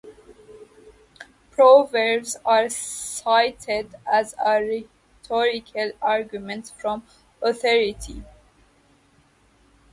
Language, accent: English, United States English